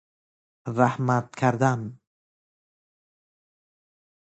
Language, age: Persian, 19-29